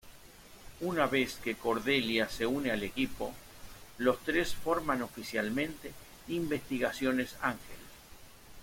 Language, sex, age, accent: Spanish, male, 60-69, Rioplatense: Argentina, Uruguay, este de Bolivia, Paraguay